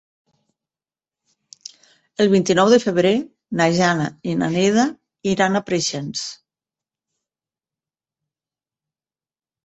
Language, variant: Catalan, Nord-Occidental